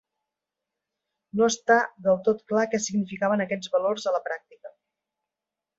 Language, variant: Catalan, Central